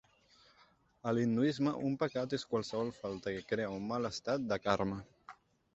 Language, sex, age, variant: Catalan, male, 19-29, Central